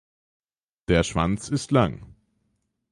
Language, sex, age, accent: German, male, under 19, Deutschland Deutsch; Österreichisches Deutsch